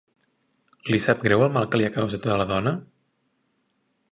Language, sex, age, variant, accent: Catalan, male, 19-29, Central, central